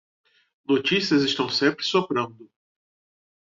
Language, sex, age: Portuguese, male, 40-49